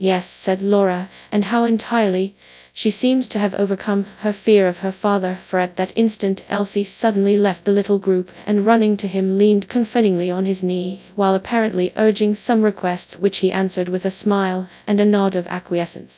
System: TTS, FastPitch